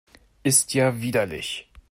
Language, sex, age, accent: German, male, 19-29, Deutschland Deutsch